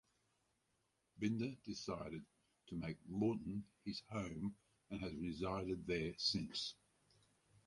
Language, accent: English, Australian English